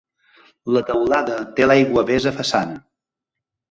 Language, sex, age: Catalan, male, 40-49